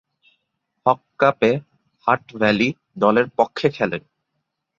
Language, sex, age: Bengali, male, 19-29